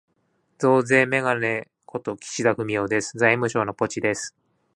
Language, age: Japanese, 40-49